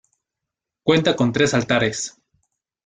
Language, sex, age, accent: Spanish, male, 19-29, Andino-Pacífico: Colombia, Perú, Ecuador, oeste de Bolivia y Venezuela andina